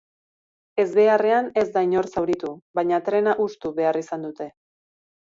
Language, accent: Basque, Erdialdekoa edo Nafarra (Gipuzkoa, Nafarroa)